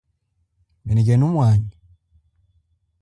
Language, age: Chokwe, 19-29